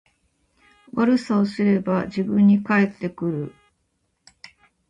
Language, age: Japanese, 30-39